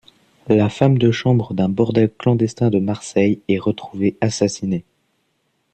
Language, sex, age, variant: French, male, under 19, Français de métropole